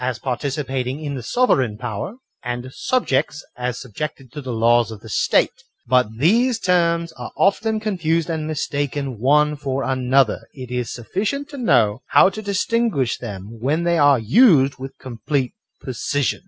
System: none